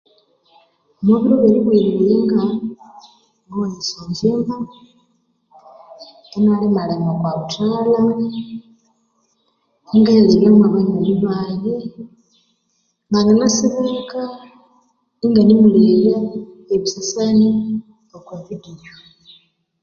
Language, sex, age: Konzo, female, 30-39